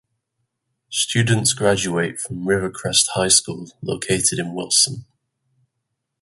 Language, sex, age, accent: English, male, 19-29, England English